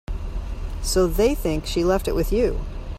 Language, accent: English, United States English